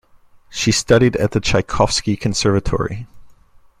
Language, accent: English, United States English